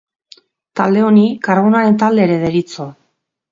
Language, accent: Basque, Mendebalekoa (Araba, Bizkaia, Gipuzkoako mendebaleko herri batzuk)